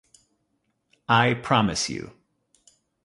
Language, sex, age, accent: English, male, 30-39, United States English